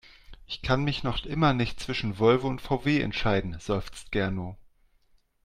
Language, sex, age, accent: German, male, 40-49, Deutschland Deutsch